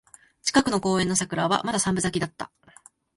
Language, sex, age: Japanese, male, 19-29